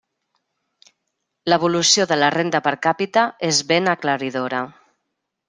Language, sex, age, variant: Catalan, female, 40-49, Central